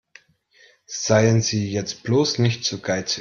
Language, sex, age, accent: German, male, 30-39, Deutschland Deutsch